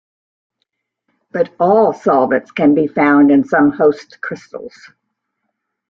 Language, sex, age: English, female, 60-69